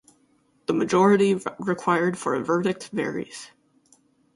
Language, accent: English, United States English